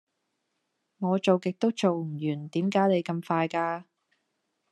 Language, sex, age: Cantonese, female, 30-39